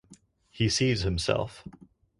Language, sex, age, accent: English, male, under 19, United States English